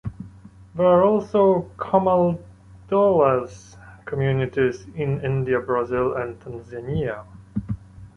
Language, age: English, 30-39